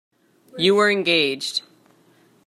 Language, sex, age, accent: English, female, 19-29, Canadian English